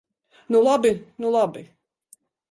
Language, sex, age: Latvian, female, 40-49